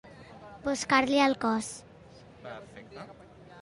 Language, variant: Catalan, Nord-Occidental